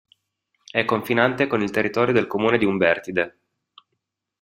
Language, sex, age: Italian, male, 30-39